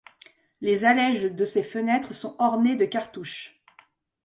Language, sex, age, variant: French, female, 40-49, Français de métropole